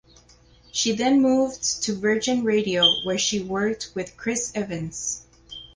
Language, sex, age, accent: English, female, 40-49, United States English